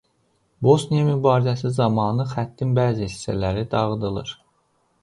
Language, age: Azerbaijani, 30-39